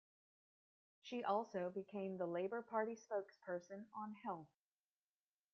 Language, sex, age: English, female, 40-49